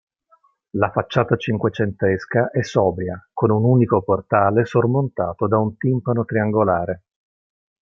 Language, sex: Italian, male